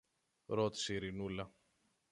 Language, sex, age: Greek, male, 30-39